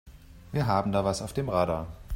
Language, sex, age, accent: German, male, 40-49, Deutschland Deutsch